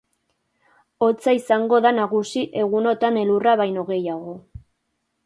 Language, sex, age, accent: Basque, female, 19-29, Erdialdekoa edo Nafarra (Gipuzkoa, Nafarroa)